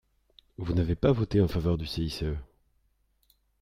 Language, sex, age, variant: French, male, 30-39, Français de métropole